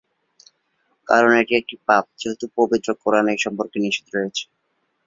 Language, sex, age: Bengali, male, 19-29